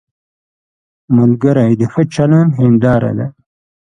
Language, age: Pashto, 70-79